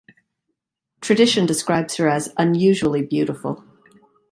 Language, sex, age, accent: English, female, 40-49, United States English